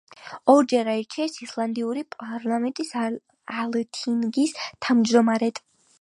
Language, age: Georgian, under 19